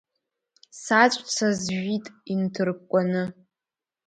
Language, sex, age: Abkhazian, female, under 19